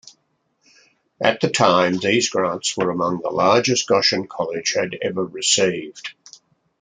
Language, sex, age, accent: English, male, 70-79, Australian English